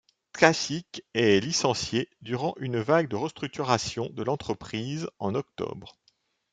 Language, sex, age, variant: French, male, 50-59, Français de métropole